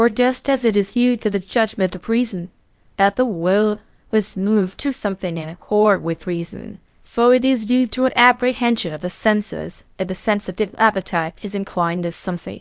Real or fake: fake